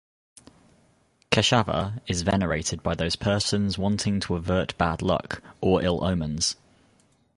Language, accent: English, England English